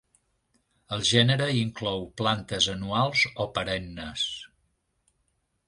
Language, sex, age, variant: Catalan, male, 70-79, Central